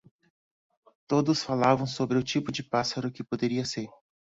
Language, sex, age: Portuguese, male, 30-39